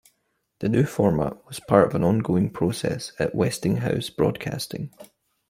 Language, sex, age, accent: English, male, 19-29, Scottish English